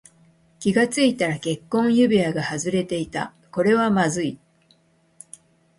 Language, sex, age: Japanese, female, 70-79